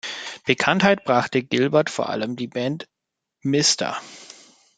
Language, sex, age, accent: German, male, 30-39, Deutschland Deutsch